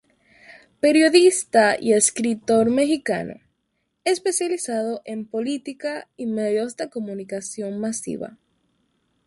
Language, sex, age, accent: Spanish, female, under 19, Caribe: Cuba, Venezuela, Puerto Rico, República Dominicana, Panamá, Colombia caribeña, México caribeño, Costa del golfo de México